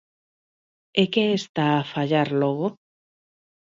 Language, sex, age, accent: Galician, female, 40-49, Normativo (estándar)